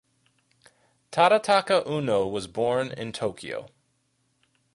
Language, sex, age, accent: English, male, 30-39, United States English